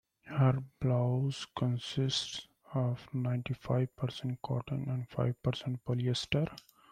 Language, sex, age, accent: English, male, 30-39, India and South Asia (India, Pakistan, Sri Lanka)